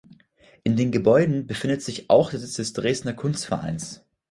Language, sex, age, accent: German, male, under 19, Deutschland Deutsch